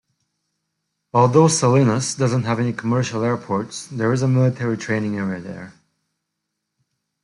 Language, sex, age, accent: English, male, 19-29, United States English